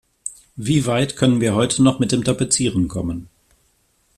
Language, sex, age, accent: German, male, 40-49, Deutschland Deutsch